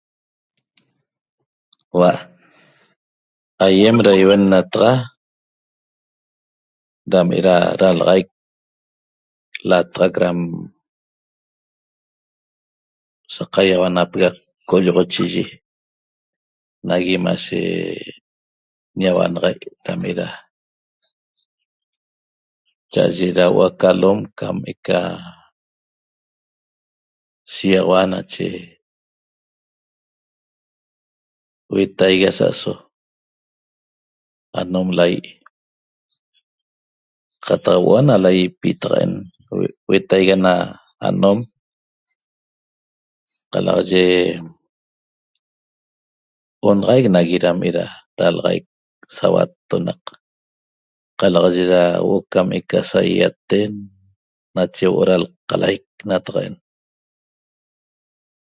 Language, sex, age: Toba, male, 60-69